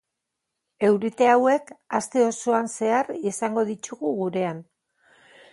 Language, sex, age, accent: Basque, female, 50-59, Mendebalekoa (Araba, Bizkaia, Gipuzkoako mendebaleko herri batzuk)